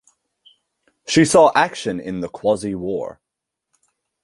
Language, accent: English, New Zealand English